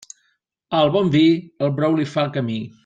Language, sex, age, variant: Catalan, male, 50-59, Balear